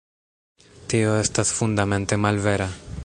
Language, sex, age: Esperanto, male, 30-39